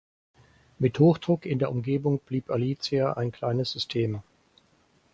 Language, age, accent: German, 60-69, Deutschland Deutsch